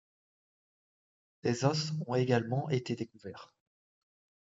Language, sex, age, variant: French, male, 30-39, Français de métropole